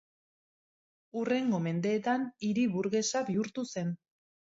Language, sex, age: Basque, female, 40-49